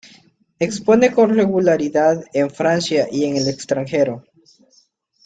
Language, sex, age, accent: Spanish, male, 19-29, América central